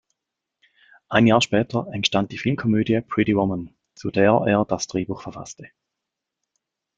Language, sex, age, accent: German, male, 30-39, Schweizerdeutsch